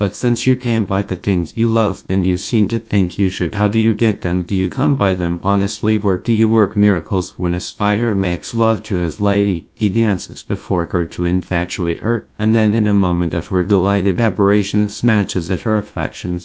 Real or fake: fake